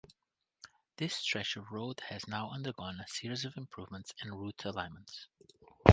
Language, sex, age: English, male, 40-49